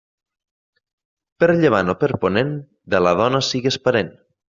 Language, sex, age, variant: Catalan, male, 19-29, Nord-Occidental